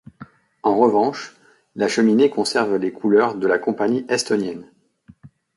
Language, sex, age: French, male, 40-49